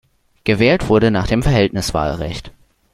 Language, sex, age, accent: German, male, under 19, Deutschland Deutsch